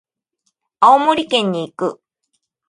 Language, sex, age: Japanese, female, 40-49